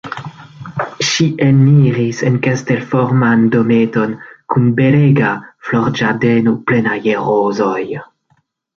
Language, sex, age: Esperanto, male, 19-29